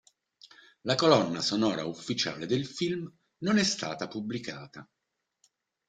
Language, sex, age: Italian, male, 50-59